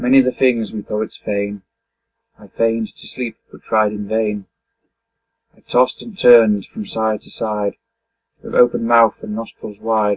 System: none